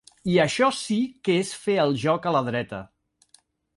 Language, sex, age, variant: Catalan, male, 50-59, Central